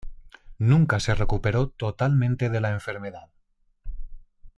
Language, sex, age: Spanish, male, 40-49